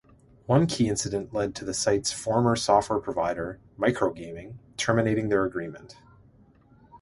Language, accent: English, Canadian English